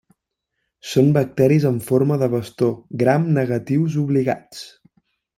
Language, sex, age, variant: Catalan, male, 19-29, Central